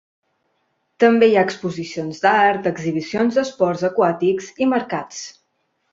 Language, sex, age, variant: Catalan, female, 19-29, Central